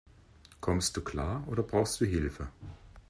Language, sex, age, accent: German, male, 50-59, Deutschland Deutsch